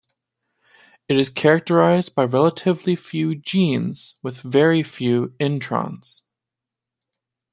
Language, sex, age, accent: English, male, 30-39, Canadian English